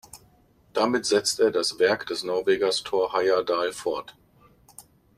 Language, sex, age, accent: German, male, 50-59, Deutschland Deutsch